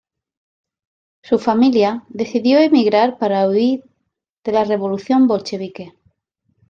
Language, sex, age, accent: Spanish, female, 40-49, España: Centro-Sur peninsular (Madrid, Toledo, Castilla-La Mancha)